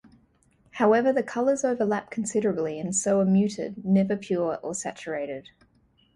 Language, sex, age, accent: English, female, 30-39, Australian English